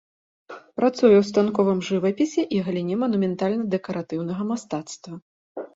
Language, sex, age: Belarusian, female, 30-39